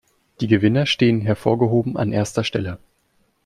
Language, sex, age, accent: German, male, 19-29, Deutschland Deutsch